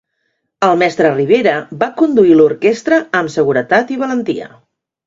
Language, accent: Catalan, tarragoní